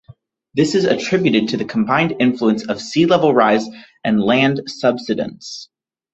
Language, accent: English, United States English